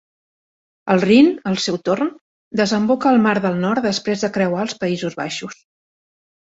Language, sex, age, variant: Catalan, female, 60-69, Central